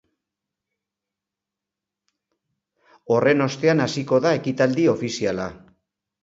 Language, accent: Basque, Mendebalekoa (Araba, Bizkaia, Gipuzkoako mendebaleko herri batzuk)